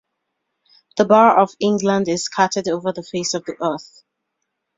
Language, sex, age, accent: English, female, 19-29, England English